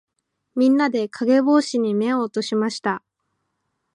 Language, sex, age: Japanese, female, under 19